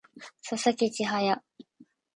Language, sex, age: Japanese, female, 30-39